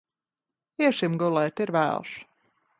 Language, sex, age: Latvian, female, 30-39